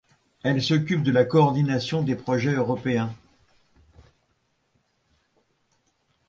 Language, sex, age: French, male, 70-79